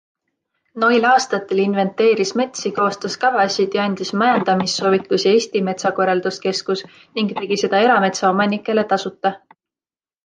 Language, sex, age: Estonian, female, 19-29